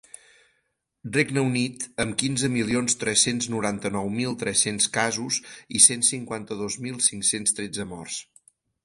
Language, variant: Catalan, Central